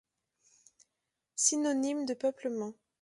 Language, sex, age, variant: French, female, 30-39, Français de métropole